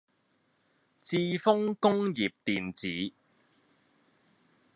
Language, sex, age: Cantonese, male, 19-29